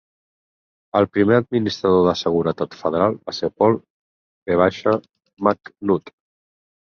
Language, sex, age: Catalan, male, 40-49